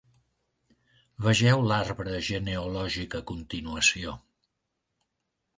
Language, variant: Catalan, Central